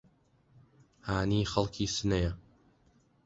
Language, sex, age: Central Kurdish, male, under 19